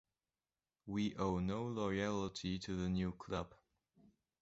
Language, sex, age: English, male, 19-29